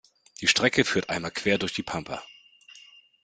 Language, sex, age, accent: German, male, 30-39, Deutschland Deutsch